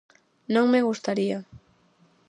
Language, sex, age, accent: Galician, female, under 19, Central (gheada)